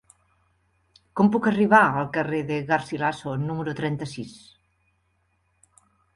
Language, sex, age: Catalan, female, 60-69